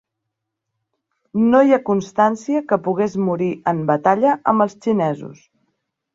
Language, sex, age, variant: Catalan, female, 30-39, Central